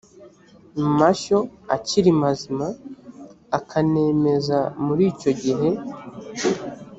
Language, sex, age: Kinyarwanda, male, under 19